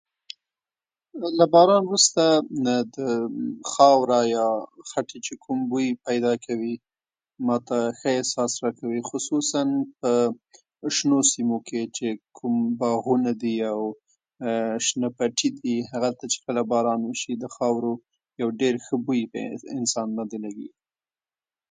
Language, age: Pashto, 30-39